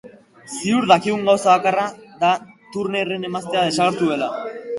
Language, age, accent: Basque, under 19, Mendebalekoa (Araba, Bizkaia, Gipuzkoako mendebaleko herri batzuk)